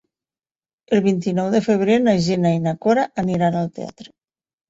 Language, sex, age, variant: Catalan, female, 50-59, Nord-Occidental